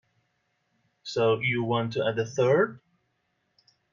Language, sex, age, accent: English, male, 30-39, United States English